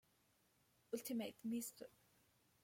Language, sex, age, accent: Spanish, female, 19-29, Andino-Pacífico: Colombia, Perú, Ecuador, oeste de Bolivia y Venezuela andina